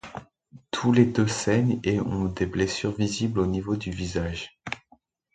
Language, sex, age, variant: French, male, under 19, Français de métropole